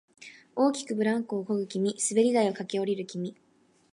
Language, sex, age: Japanese, female, 19-29